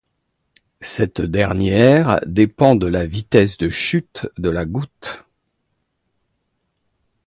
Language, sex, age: French, male, 60-69